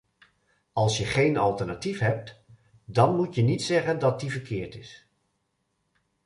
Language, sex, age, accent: Dutch, male, 50-59, Nederlands Nederlands